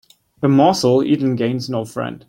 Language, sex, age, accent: English, male, 19-29, United States English